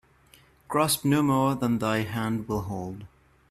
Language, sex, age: English, male, 19-29